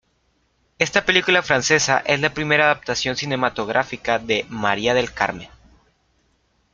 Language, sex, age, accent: Spanish, male, 30-39, México